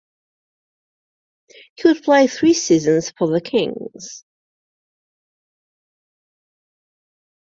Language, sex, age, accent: English, female, 40-49, England English